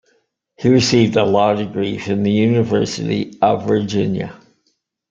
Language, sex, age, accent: English, male, 60-69, United States English